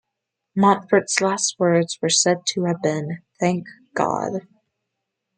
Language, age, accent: English, 19-29, United States English